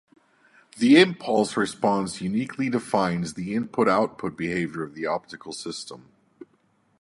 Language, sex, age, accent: English, male, 30-39, United States English